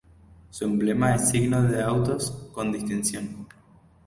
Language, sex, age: Spanish, male, 19-29